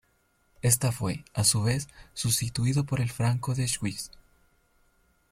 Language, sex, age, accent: Spanish, male, 19-29, Andino-Pacífico: Colombia, Perú, Ecuador, oeste de Bolivia y Venezuela andina